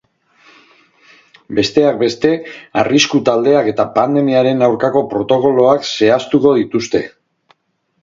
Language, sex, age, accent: Basque, male, 40-49, Mendebalekoa (Araba, Bizkaia, Gipuzkoako mendebaleko herri batzuk)